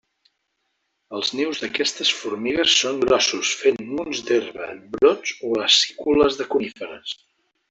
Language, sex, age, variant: Catalan, male, 40-49, Central